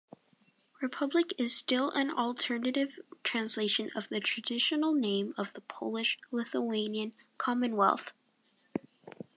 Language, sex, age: English, female, under 19